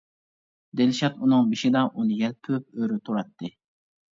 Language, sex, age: Uyghur, male, 19-29